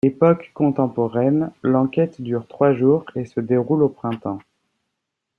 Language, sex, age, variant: French, male, 19-29, Français de métropole